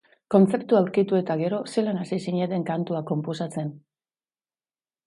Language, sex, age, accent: Basque, female, 50-59, Mendebalekoa (Araba, Bizkaia, Gipuzkoako mendebaleko herri batzuk)